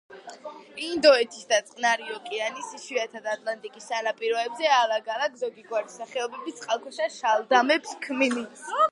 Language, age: Georgian, under 19